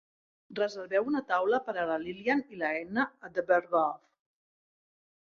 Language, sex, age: Catalan, female, 60-69